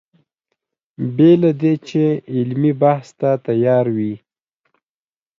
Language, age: Pashto, 19-29